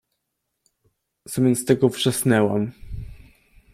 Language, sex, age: Polish, male, 19-29